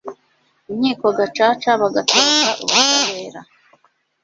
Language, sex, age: Kinyarwanda, female, 30-39